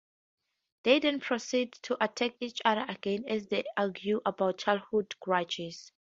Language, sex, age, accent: English, female, 19-29, Southern African (South Africa, Zimbabwe, Namibia)